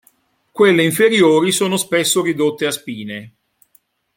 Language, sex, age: Italian, male, 60-69